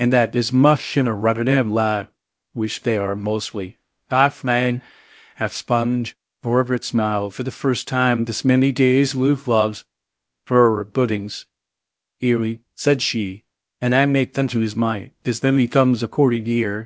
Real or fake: fake